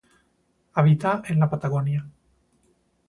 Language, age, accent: Spanish, 19-29, Andino-Pacífico: Colombia, Perú, Ecuador, oeste de Bolivia y Venezuela andina